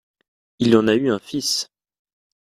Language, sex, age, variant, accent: French, male, 19-29, Français d'Europe, Français de Suisse